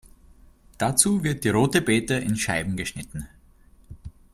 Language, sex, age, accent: German, male, 30-39, Österreichisches Deutsch